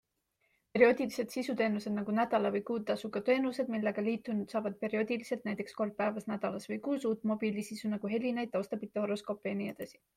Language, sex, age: Estonian, female, 19-29